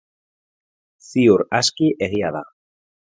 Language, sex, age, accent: Basque, male, 40-49, Erdialdekoa edo Nafarra (Gipuzkoa, Nafarroa)